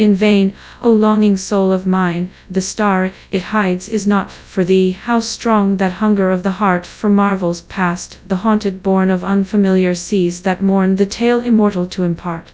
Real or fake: fake